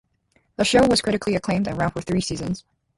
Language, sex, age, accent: English, female, 19-29, United States English